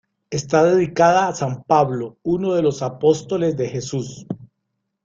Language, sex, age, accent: Spanish, male, 50-59, América central